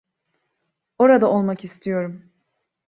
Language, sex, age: Turkish, female, 30-39